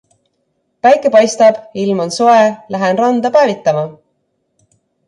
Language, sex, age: Estonian, female, 30-39